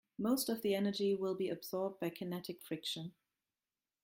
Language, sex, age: English, female, 40-49